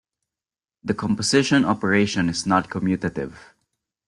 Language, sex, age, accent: English, male, 19-29, Filipino